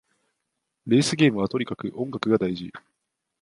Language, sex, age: Japanese, male, 19-29